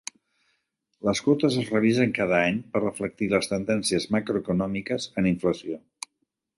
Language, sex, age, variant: Catalan, male, 70-79, Central